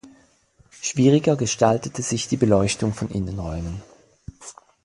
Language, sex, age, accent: German, male, 40-49, Schweizerdeutsch